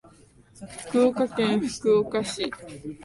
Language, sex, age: Japanese, female, 19-29